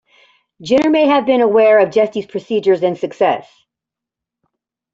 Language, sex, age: English, female, 40-49